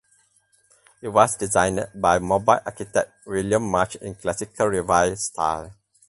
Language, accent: English, Malaysian English